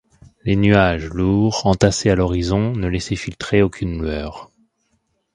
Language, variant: French, Français de métropole